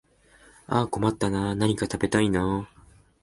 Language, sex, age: Japanese, male, 19-29